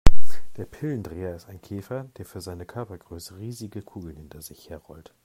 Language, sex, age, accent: German, male, 40-49, Deutschland Deutsch